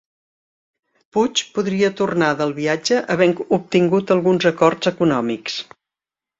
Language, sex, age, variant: Catalan, female, 70-79, Central